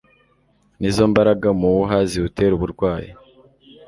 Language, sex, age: Kinyarwanda, male, 19-29